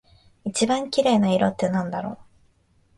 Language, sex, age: Japanese, female, 19-29